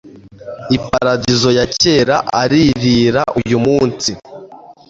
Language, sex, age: Kinyarwanda, male, under 19